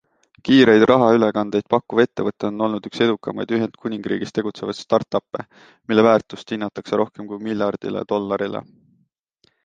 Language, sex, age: Estonian, male, 19-29